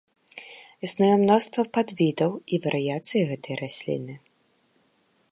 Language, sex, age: Belarusian, female, 19-29